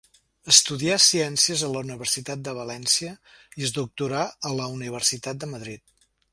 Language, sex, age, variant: Catalan, male, 60-69, Septentrional